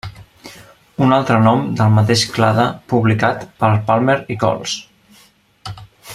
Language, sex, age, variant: Catalan, male, 30-39, Central